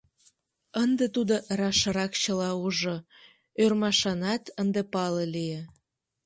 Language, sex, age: Mari, female, 19-29